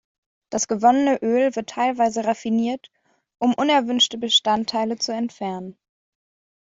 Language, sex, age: German, female, under 19